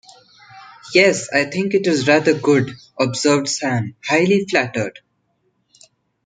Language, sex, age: English, male, under 19